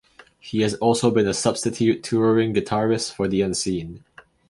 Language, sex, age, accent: English, male, 19-29, Malaysian English